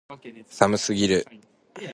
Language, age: Japanese, 19-29